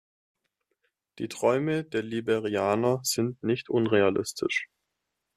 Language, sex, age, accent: German, male, 19-29, Deutschland Deutsch